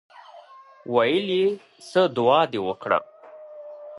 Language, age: Pashto, 30-39